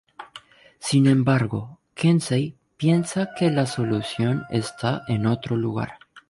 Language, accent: Spanish, Caribe: Cuba, Venezuela, Puerto Rico, República Dominicana, Panamá, Colombia caribeña, México caribeño, Costa del golfo de México